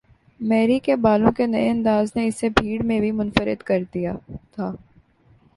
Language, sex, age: Urdu, male, 19-29